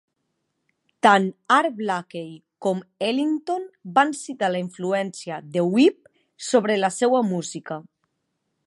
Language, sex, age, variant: Catalan, female, 19-29, Nord-Occidental